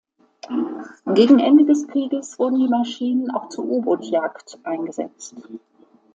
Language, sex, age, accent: German, female, 60-69, Deutschland Deutsch